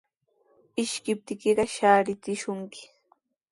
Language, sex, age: Sihuas Ancash Quechua, female, 19-29